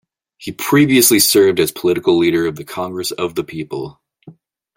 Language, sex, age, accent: English, male, 30-39, United States English